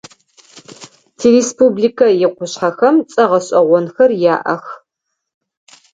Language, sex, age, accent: Adyghe, female, 40-49, Кıэмгуй (Çemguy)